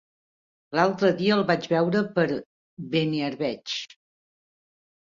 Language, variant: Catalan, Central